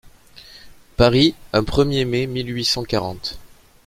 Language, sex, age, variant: French, male, 30-39, Français de métropole